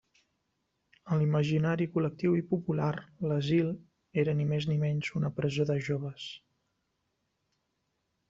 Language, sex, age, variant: Catalan, male, 30-39, Central